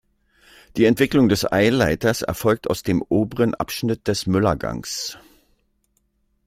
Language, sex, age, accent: German, male, 60-69, Deutschland Deutsch